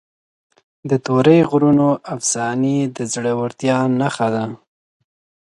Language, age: Pashto, 19-29